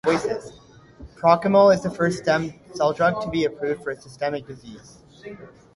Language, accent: English, United States English